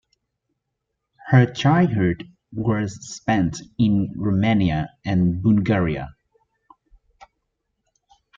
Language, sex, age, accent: English, male, 19-29, United States English